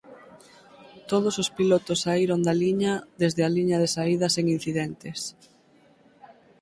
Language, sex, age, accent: Galician, female, 19-29, Atlántico (seseo e gheada)